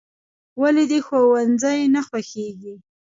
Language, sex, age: Pashto, female, 19-29